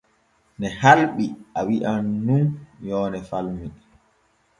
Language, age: Borgu Fulfulde, 30-39